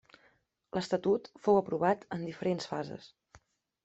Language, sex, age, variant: Catalan, female, 30-39, Central